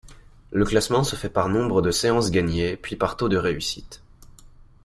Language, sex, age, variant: French, male, under 19, Français de métropole